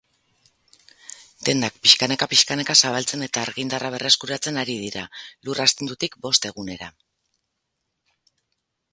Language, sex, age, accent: Basque, female, 40-49, Mendebalekoa (Araba, Bizkaia, Gipuzkoako mendebaleko herri batzuk)